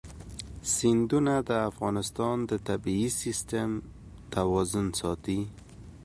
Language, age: Pashto, 19-29